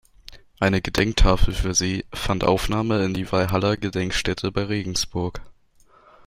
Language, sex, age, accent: German, male, under 19, Deutschland Deutsch